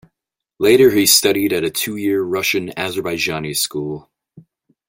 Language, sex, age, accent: English, male, 30-39, United States English